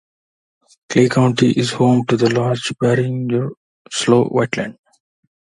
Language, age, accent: English, 19-29, India and South Asia (India, Pakistan, Sri Lanka)